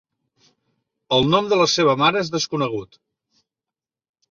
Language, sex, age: Catalan, male, 50-59